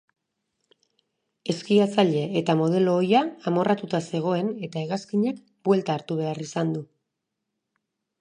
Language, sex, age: Basque, female, 40-49